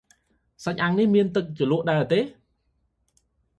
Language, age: Khmer, 30-39